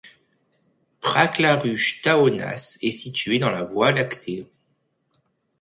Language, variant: French, Français de métropole